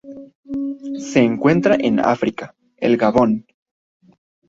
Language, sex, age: Spanish, male, 19-29